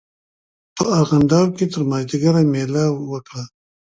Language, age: Pashto, 60-69